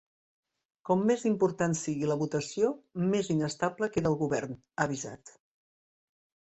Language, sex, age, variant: Catalan, female, 50-59, Central